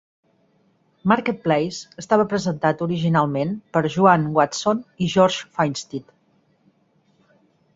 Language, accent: Catalan, Garrotxi